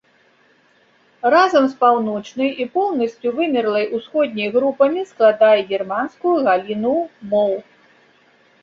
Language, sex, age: Belarusian, female, 60-69